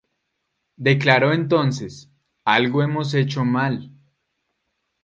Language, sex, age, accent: Spanish, male, 19-29, Andino-Pacífico: Colombia, Perú, Ecuador, oeste de Bolivia y Venezuela andina